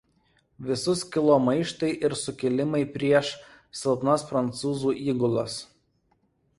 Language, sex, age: Lithuanian, male, 19-29